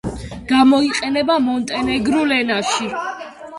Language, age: Georgian, under 19